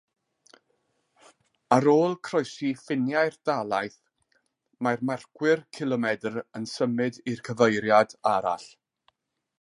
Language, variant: Welsh, South-Western Welsh